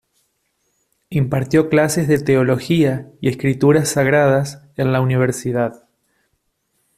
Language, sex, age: Spanish, male, 30-39